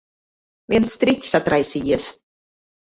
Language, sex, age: Latvian, female, 40-49